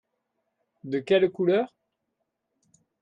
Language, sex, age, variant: French, male, 40-49, Français de métropole